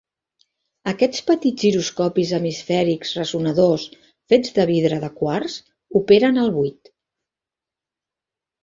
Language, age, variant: Catalan, 50-59, Central